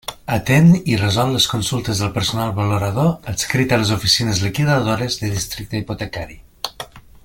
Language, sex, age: Catalan, male, 40-49